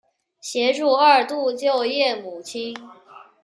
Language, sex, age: Chinese, male, under 19